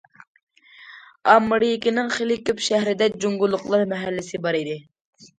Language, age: Uyghur, 19-29